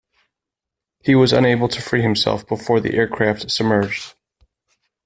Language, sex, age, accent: English, male, 40-49, United States English